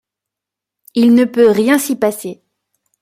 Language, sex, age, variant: French, female, 19-29, Français de métropole